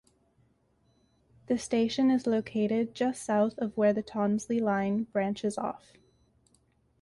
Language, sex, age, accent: English, female, 19-29, Canadian English